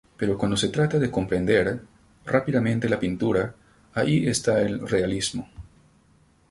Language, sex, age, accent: Spanish, male, 30-39, Andino-Pacífico: Colombia, Perú, Ecuador, oeste de Bolivia y Venezuela andina